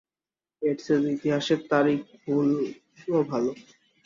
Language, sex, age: Bengali, male, under 19